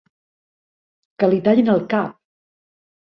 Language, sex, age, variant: Catalan, female, 60-69, Central